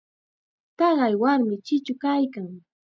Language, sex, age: Chiquián Ancash Quechua, female, 19-29